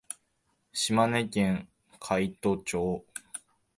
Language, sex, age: Japanese, male, under 19